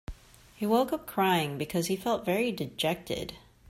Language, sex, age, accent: English, female, 30-39, United States English